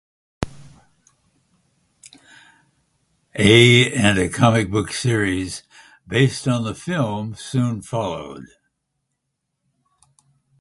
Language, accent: English, United States English